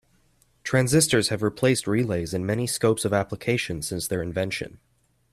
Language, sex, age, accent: English, male, 19-29, Canadian English